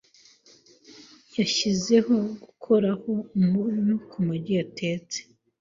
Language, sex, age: Kinyarwanda, female, 19-29